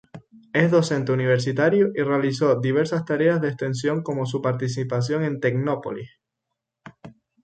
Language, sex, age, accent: Spanish, male, 19-29, España: Islas Canarias